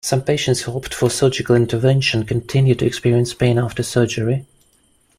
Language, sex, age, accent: English, male, 30-39, England English